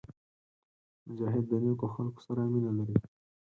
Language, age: Pashto, 19-29